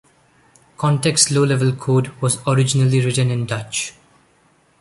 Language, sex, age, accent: English, male, 19-29, India and South Asia (India, Pakistan, Sri Lanka)